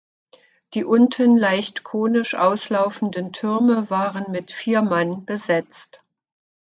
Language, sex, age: German, female, 60-69